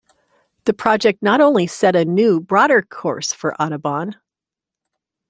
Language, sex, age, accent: English, female, 50-59, United States English